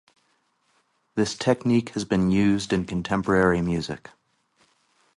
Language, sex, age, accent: English, male, 30-39, United States English